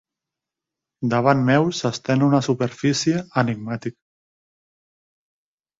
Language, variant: Catalan, Central